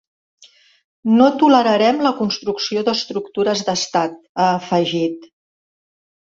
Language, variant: Catalan, Central